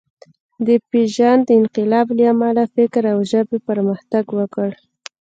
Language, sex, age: Pashto, female, 19-29